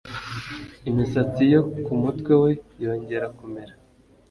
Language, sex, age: Kinyarwanda, male, 19-29